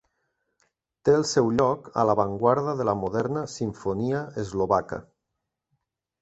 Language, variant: Catalan, Nord-Occidental